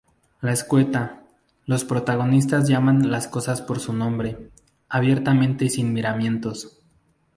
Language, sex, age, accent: Spanish, male, 19-29, México